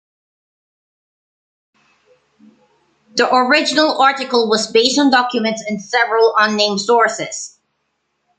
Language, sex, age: English, male, 19-29